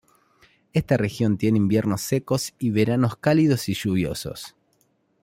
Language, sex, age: Spanish, male, 30-39